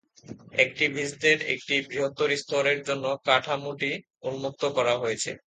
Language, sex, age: Bengali, male, 19-29